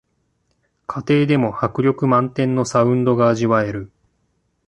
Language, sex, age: Japanese, male, 30-39